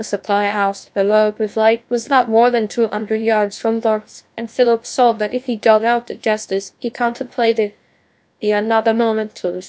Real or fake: fake